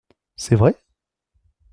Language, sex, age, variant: French, male, 19-29, Français de métropole